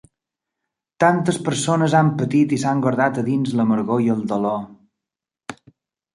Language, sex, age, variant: Catalan, male, 40-49, Balear